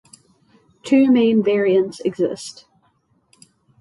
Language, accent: English, England English; Southern African (South Africa, Zimbabwe, Namibia)